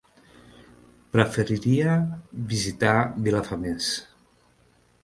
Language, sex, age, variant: Catalan, male, 50-59, Central